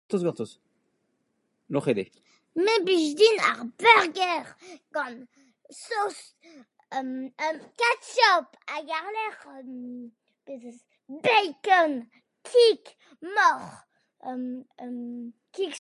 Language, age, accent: Breton, 40-49, Leoneg